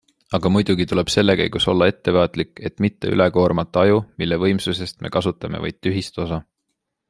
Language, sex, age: Estonian, male, 19-29